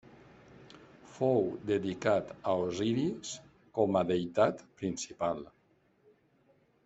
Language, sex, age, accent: Catalan, male, 50-59, valencià